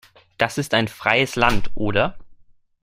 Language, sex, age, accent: German, male, 19-29, Deutschland Deutsch